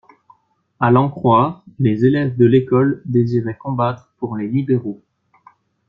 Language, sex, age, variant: French, male, 19-29, Français de métropole